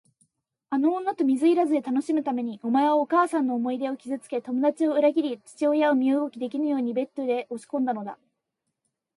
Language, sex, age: Japanese, female, under 19